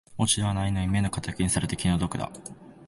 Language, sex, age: Japanese, male, 19-29